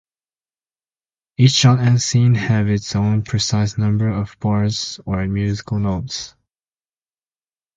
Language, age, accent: English, under 19, United States English